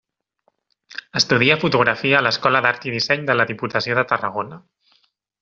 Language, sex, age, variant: Catalan, male, 30-39, Central